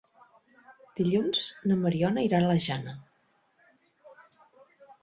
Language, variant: Catalan, Central